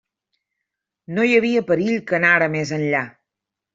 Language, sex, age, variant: Catalan, female, 50-59, Central